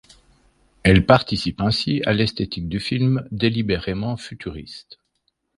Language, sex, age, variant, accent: French, male, 50-59, Français d'Europe, Français de Suisse